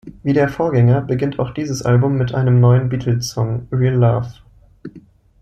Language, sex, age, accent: German, male, 19-29, Deutschland Deutsch